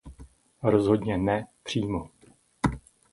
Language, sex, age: Czech, male, 50-59